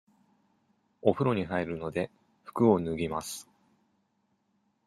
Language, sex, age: Japanese, male, 19-29